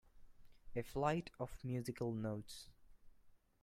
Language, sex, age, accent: English, male, 19-29, India and South Asia (India, Pakistan, Sri Lanka)